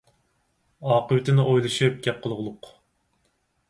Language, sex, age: Uyghur, male, 30-39